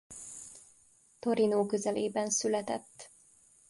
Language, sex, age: Hungarian, female, 19-29